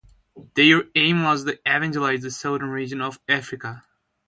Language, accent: English, Turkish